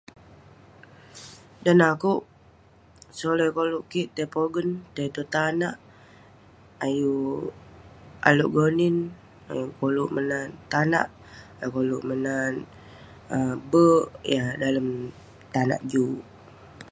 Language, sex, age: Western Penan, female, 30-39